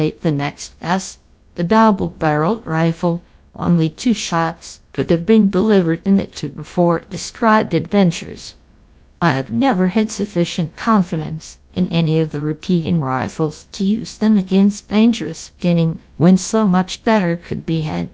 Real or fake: fake